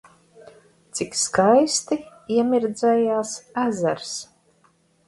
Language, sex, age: Latvian, female, 50-59